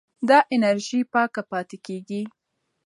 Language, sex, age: Pashto, female, 19-29